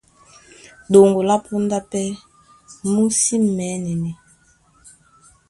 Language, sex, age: Duala, female, 19-29